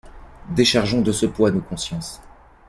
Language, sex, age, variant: French, male, 30-39, Français de métropole